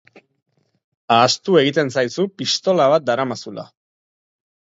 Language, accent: Basque, Mendebalekoa (Araba, Bizkaia, Gipuzkoako mendebaleko herri batzuk)